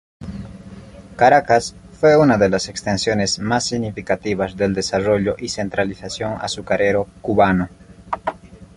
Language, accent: Spanish, Andino-Pacífico: Colombia, Perú, Ecuador, oeste de Bolivia y Venezuela andina